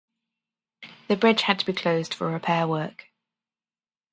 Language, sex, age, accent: English, female, 30-39, England English